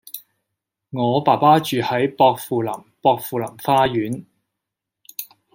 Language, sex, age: Cantonese, male, 30-39